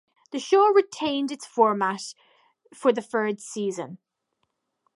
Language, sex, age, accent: English, female, under 19, Irish English